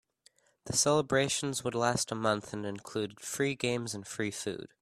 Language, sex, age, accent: English, male, under 19, United States English